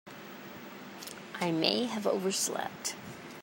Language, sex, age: English, female, 60-69